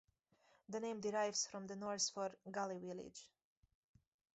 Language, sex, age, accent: English, female, 19-29, United States English